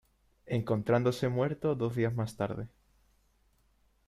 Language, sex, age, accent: Spanish, male, 19-29, España: Sur peninsular (Andalucia, Extremadura, Murcia)